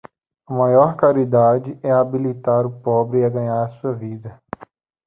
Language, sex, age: Portuguese, male, 19-29